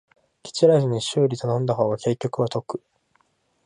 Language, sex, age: Japanese, male, 19-29